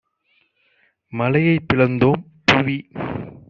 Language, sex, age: Tamil, male, 30-39